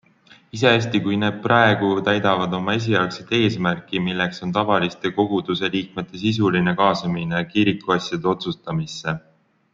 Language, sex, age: Estonian, male, 19-29